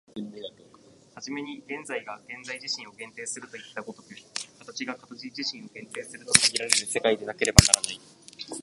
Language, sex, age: Japanese, male, 19-29